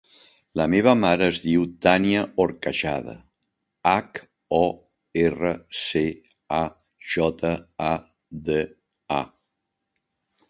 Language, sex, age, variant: Catalan, male, 60-69, Central